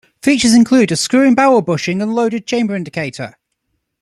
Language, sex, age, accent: English, male, 19-29, England English